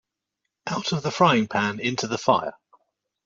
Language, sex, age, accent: English, male, 40-49, England English